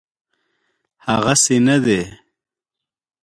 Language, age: Pashto, 30-39